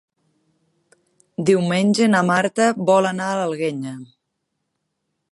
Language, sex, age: Catalan, female, 19-29